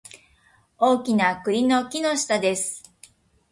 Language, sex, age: Japanese, female, 50-59